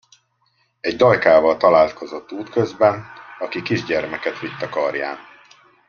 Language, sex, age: Hungarian, male, 50-59